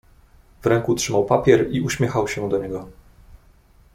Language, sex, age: Polish, male, 19-29